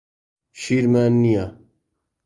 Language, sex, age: Central Kurdish, male, 30-39